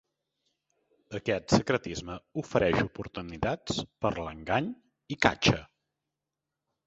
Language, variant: Catalan, Central